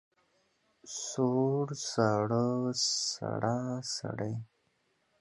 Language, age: Pashto, 19-29